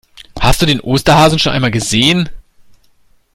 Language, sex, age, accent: German, male, 30-39, Deutschland Deutsch